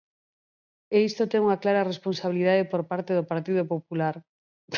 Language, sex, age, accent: Galician, female, 40-49, Normativo (estándar)